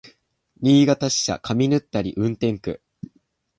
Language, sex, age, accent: Japanese, male, 19-29, 標準語